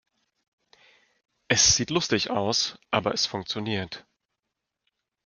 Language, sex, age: German, male, 40-49